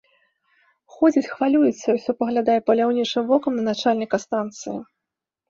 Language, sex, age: Belarusian, female, 40-49